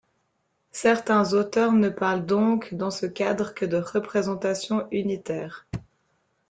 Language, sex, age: French, female, 30-39